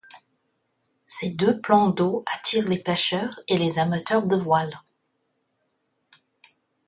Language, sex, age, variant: French, female, 50-59, Français de métropole